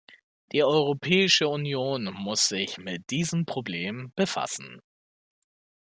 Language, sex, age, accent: German, male, 30-39, Deutschland Deutsch